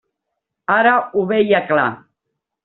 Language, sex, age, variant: Catalan, female, 50-59, Central